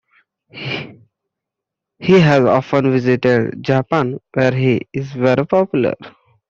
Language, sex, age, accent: English, male, 19-29, India and South Asia (India, Pakistan, Sri Lanka)